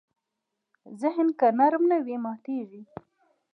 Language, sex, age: Pashto, female, 19-29